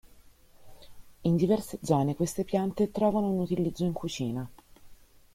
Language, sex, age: Italian, female, 19-29